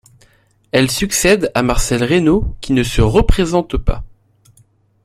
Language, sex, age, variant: French, male, 19-29, Français de métropole